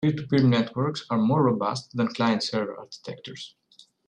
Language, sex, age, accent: English, male, 19-29, United States English